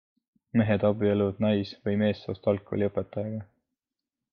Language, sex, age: Estonian, male, 19-29